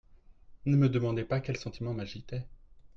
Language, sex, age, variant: French, male, 30-39, Français de métropole